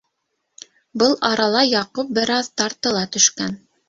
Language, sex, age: Bashkir, female, 30-39